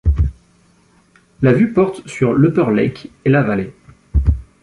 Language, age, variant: French, 30-39, Français de métropole